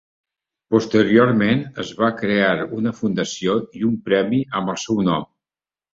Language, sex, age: Catalan, male, 70-79